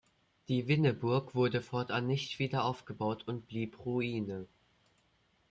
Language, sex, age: German, male, under 19